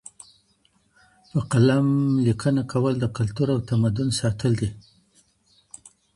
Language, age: Pashto, 50-59